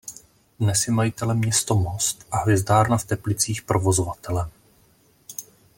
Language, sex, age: Czech, male, 30-39